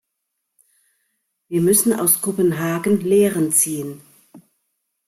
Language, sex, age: German, female, 50-59